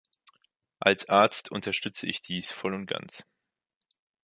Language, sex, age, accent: German, male, 19-29, Deutschland Deutsch